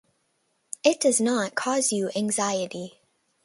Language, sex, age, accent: English, female, under 19, United States English